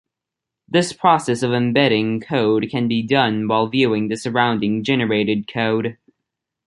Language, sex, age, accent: English, male, under 19, United States English